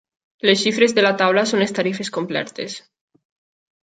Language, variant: Catalan, Nord-Occidental